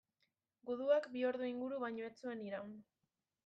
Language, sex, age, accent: Basque, female, 19-29, Mendebalekoa (Araba, Bizkaia, Gipuzkoako mendebaleko herri batzuk)